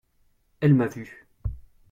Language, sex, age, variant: French, male, 19-29, Français de métropole